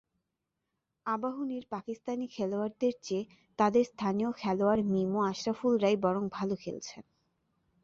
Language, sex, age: Bengali, female, 19-29